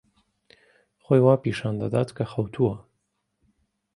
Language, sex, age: Central Kurdish, male, 19-29